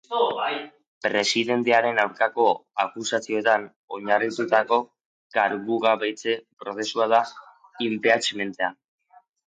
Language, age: Basque, under 19